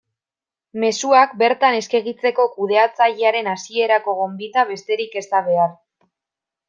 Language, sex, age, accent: Basque, female, 19-29, Mendebalekoa (Araba, Bizkaia, Gipuzkoako mendebaleko herri batzuk)